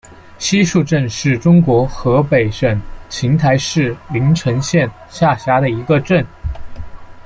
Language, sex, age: Chinese, male, 19-29